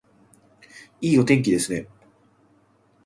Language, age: Japanese, 30-39